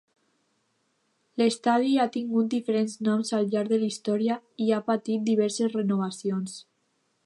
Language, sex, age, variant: Catalan, female, under 19, Alacantí